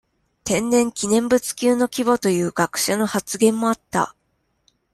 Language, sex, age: Japanese, female, 19-29